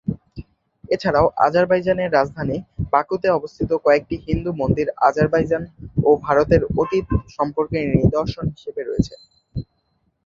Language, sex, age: Bengali, male, under 19